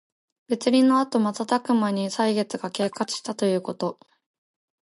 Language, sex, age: Japanese, female, 19-29